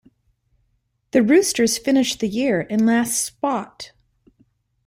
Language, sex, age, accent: English, female, 50-59, United States English